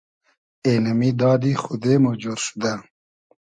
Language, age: Hazaragi, 30-39